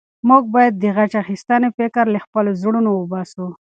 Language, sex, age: Pashto, female, 19-29